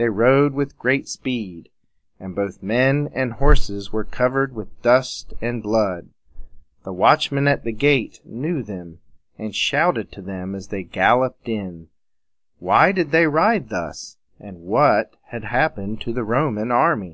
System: none